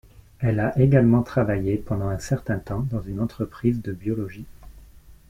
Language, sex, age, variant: French, male, 30-39, Français de métropole